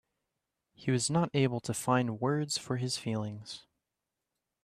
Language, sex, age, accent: English, male, 19-29, United States English